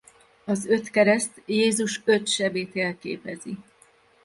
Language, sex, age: Hungarian, female, 50-59